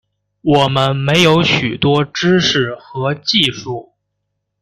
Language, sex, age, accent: Chinese, male, 19-29, 出生地：河北省